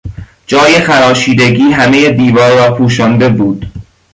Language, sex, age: Persian, male, under 19